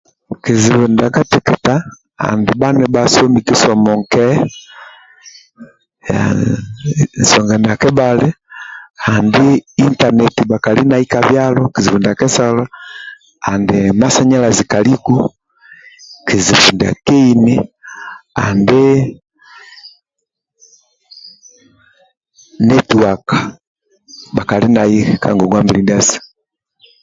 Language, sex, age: Amba (Uganda), male, 40-49